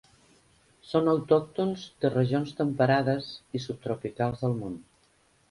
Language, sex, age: Catalan, female, 50-59